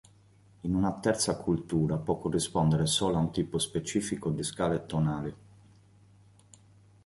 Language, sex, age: Italian, male, 30-39